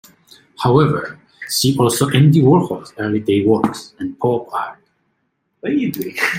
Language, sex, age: English, male, 19-29